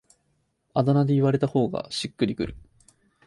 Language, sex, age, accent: Japanese, male, 19-29, 標準語